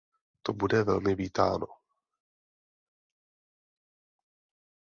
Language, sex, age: Czech, male, 30-39